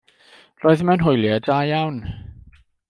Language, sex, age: Welsh, male, 50-59